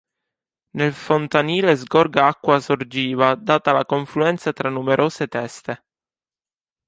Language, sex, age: Italian, male, 19-29